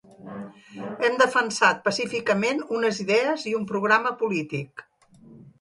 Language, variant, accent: Catalan, Central, central